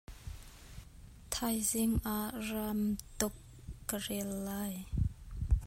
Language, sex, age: Hakha Chin, female, 19-29